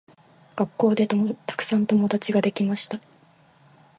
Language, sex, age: Japanese, female, under 19